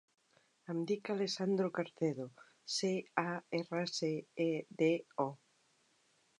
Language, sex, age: Catalan, female, 60-69